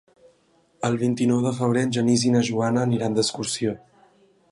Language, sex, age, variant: Catalan, male, 19-29, Central